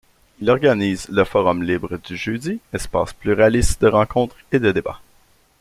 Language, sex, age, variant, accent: French, male, 30-39, Français d'Amérique du Nord, Français du Canada